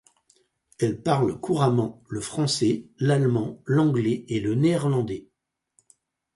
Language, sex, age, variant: French, male, 60-69, Français de métropole